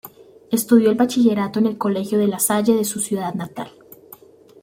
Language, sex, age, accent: Spanish, female, under 19, Andino-Pacífico: Colombia, Perú, Ecuador, oeste de Bolivia y Venezuela andina